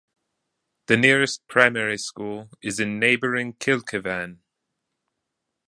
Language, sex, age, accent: English, male, 30-39, United States English